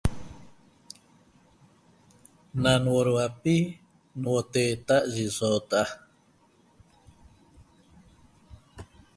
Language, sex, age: Toba, female, 50-59